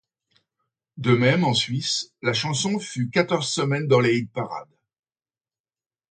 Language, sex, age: French, male, 70-79